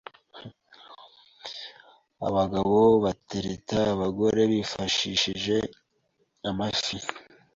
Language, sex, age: Kinyarwanda, male, 19-29